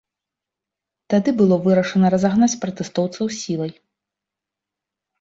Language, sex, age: Belarusian, female, 30-39